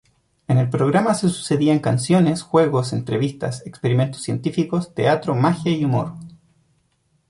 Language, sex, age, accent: Spanish, male, 30-39, Chileno: Chile, Cuyo